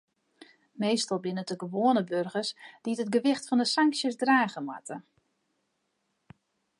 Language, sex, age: Western Frisian, female, 40-49